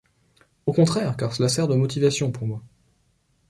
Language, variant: French, Français de métropole